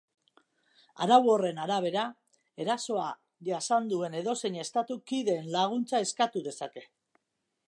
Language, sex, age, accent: Basque, female, 60-69, Mendebalekoa (Araba, Bizkaia, Gipuzkoako mendebaleko herri batzuk)